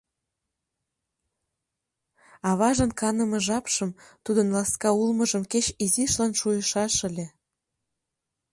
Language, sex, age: Mari, female, 19-29